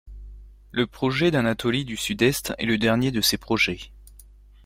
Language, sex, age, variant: French, male, 30-39, Français de métropole